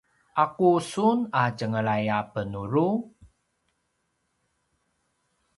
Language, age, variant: Paiwan, 30-39, pinayuanan a kinaikacedasan (東排灣語)